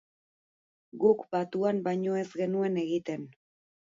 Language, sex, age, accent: Basque, female, 30-39, Erdialdekoa edo Nafarra (Gipuzkoa, Nafarroa)